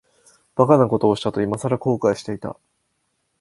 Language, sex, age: Japanese, male, 19-29